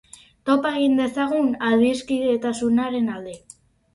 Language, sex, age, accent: Basque, female, 40-49, Erdialdekoa edo Nafarra (Gipuzkoa, Nafarroa)